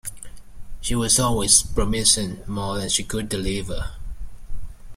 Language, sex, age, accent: English, male, 30-39, United States English